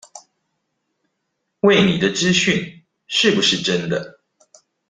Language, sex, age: Chinese, male, 40-49